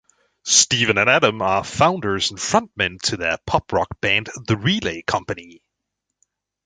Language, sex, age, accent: English, male, 19-29, England English